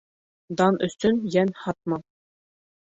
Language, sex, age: Bashkir, female, 30-39